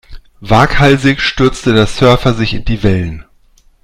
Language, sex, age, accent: German, male, 40-49, Deutschland Deutsch